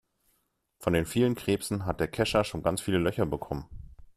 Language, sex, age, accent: German, male, 30-39, Deutschland Deutsch